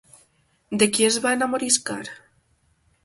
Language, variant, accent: Catalan, Valencià septentrional, septentrional